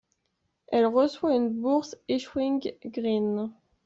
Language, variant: French, Français de métropole